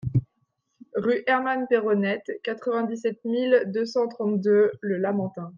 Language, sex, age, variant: French, female, 19-29, Français de métropole